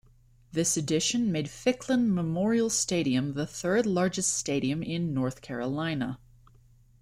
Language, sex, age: English, female, 19-29